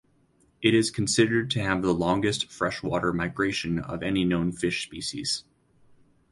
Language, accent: English, United States English